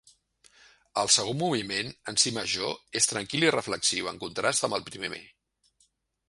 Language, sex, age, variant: Catalan, male, 50-59, Central